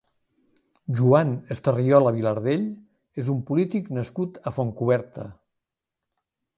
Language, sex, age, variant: Catalan, male, 70-79, Central